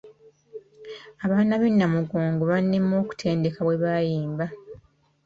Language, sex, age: Ganda, female, 30-39